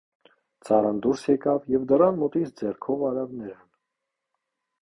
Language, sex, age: Armenian, male, 19-29